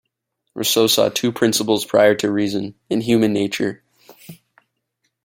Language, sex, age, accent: English, male, 19-29, Canadian English